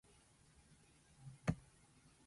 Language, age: Japanese, 19-29